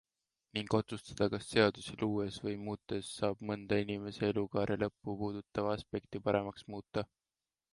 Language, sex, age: Estonian, male, 19-29